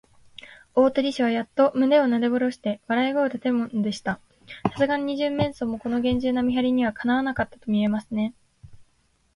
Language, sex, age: Japanese, female, 19-29